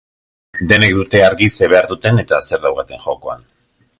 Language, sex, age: Basque, male, 50-59